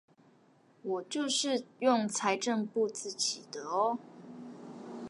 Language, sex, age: Chinese, female, 19-29